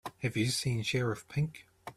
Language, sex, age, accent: English, male, 30-39, New Zealand English